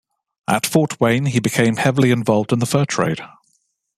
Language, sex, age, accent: English, male, 30-39, England English